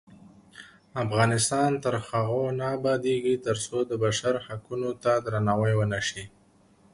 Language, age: Pashto, 19-29